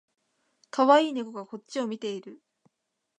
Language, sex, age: Japanese, female, 19-29